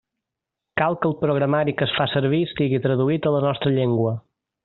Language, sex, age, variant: Catalan, male, 19-29, Balear